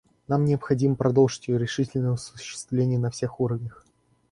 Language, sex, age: Russian, male, 19-29